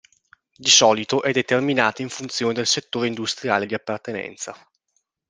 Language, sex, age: Italian, male, 19-29